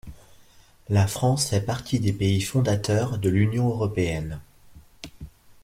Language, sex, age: French, male, 40-49